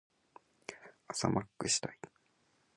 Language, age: Japanese, 19-29